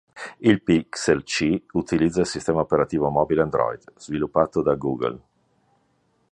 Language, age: Italian, 50-59